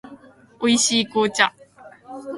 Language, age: Japanese, 19-29